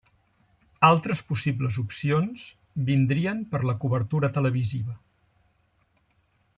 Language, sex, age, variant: Catalan, male, 50-59, Central